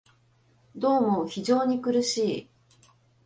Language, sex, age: Japanese, female, 50-59